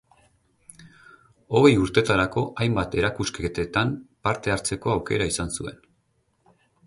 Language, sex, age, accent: Basque, male, 40-49, Mendebalekoa (Araba, Bizkaia, Gipuzkoako mendebaleko herri batzuk)